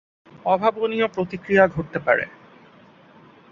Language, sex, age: Bengali, male, 19-29